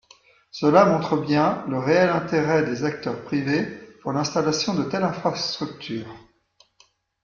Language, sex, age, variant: French, male, 40-49, Français de métropole